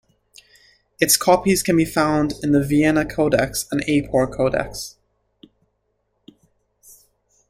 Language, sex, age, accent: English, male, 19-29, United States English